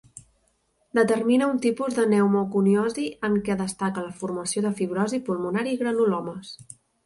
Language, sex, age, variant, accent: Catalan, female, 30-39, Central, central